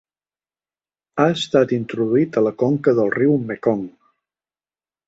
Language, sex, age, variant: Catalan, male, 60-69, Central